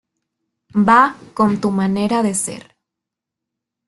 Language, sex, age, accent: Spanish, female, under 19, México